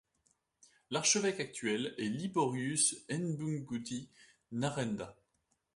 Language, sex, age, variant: French, male, 19-29, Français de métropole